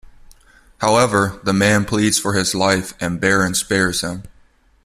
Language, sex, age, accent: English, male, 19-29, United States English